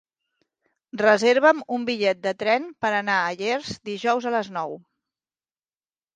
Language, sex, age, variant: Catalan, female, 50-59, Central